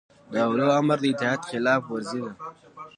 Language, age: Pashto, 19-29